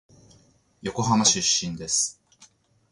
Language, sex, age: Japanese, male, 40-49